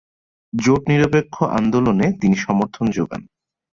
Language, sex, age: Bengali, male, 30-39